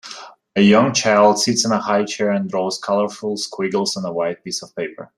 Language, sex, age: English, male, 30-39